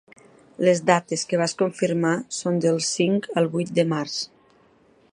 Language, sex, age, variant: Catalan, female, 40-49, Central